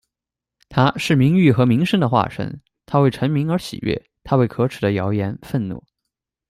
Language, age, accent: Chinese, 19-29, 出生地：四川省